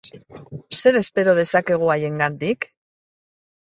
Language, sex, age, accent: Basque, female, 50-59, Mendebalekoa (Araba, Bizkaia, Gipuzkoako mendebaleko herri batzuk)